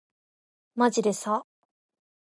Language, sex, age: Japanese, female, 19-29